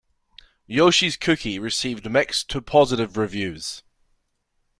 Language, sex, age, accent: English, male, 19-29, Scottish English